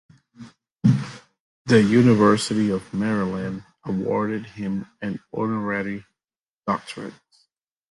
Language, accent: English, United States English